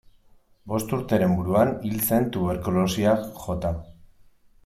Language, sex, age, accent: Basque, male, 30-39, Mendebalekoa (Araba, Bizkaia, Gipuzkoako mendebaleko herri batzuk)